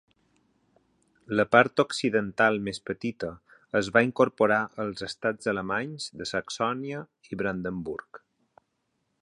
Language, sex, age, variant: Catalan, male, 40-49, Balear